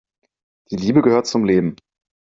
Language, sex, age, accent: German, male, 19-29, Deutschland Deutsch